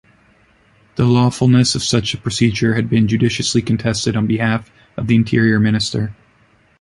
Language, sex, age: English, male, 30-39